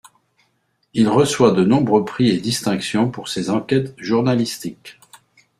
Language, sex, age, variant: French, male, 50-59, Français de métropole